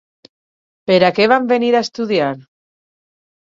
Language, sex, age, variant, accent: Catalan, female, 30-39, Alacantí, valencià